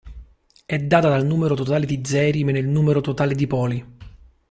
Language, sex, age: Italian, male, 30-39